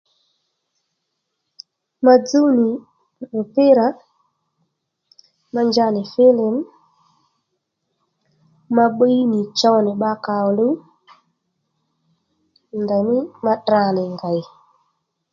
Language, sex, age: Lendu, female, 30-39